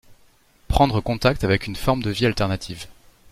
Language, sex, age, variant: French, male, 19-29, Français de métropole